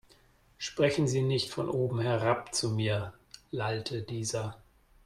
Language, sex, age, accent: German, male, 40-49, Deutschland Deutsch